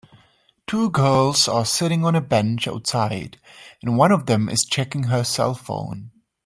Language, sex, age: English, male, 30-39